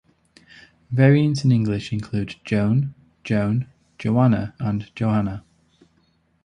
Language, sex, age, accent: English, male, 19-29, England English